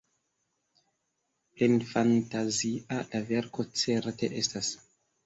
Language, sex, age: Esperanto, male, 19-29